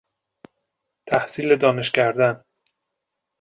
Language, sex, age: Persian, male, 30-39